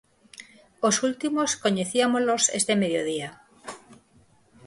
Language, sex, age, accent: Galician, female, 50-59, Normativo (estándar)